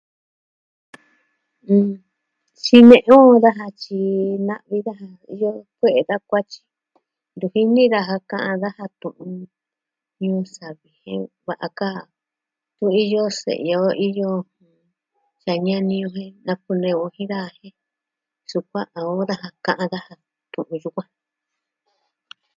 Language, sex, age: Southwestern Tlaxiaco Mixtec, female, 60-69